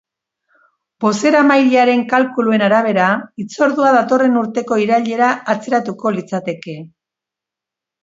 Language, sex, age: Basque, female, 60-69